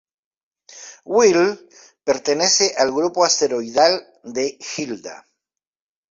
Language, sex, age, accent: Spanish, male, 50-59, Chileno: Chile, Cuyo